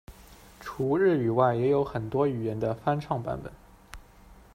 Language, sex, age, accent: Chinese, male, 19-29, 出生地：浙江省